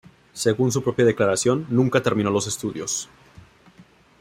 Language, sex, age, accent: Spanish, male, 19-29, México